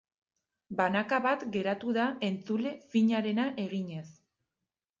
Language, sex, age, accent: Basque, female, 19-29, Erdialdekoa edo Nafarra (Gipuzkoa, Nafarroa)